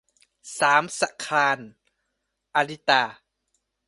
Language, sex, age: Thai, male, 19-29